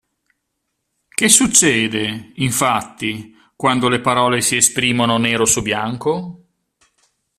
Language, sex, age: Italian, male, 40-49